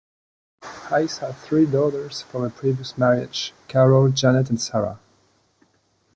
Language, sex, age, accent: English, male, 19-29, United States English